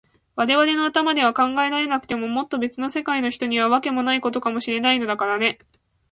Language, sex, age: Japanese, female, 19-29